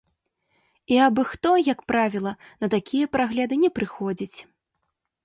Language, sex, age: Belarusian, female, 19-29